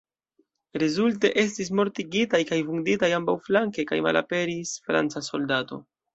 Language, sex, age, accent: Esperanto, male, under 19, Internacia